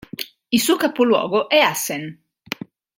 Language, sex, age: Italian, female, 30-39